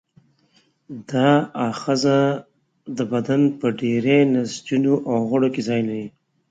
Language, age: Pashto, 30-39